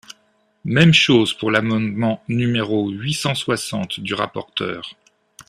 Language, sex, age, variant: French, male, 50-59, Français de métropole